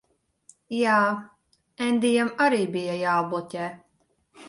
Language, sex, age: Latvian, female, 19-29